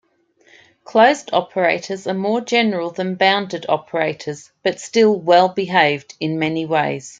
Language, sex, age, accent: English, female, 50-59, Australian English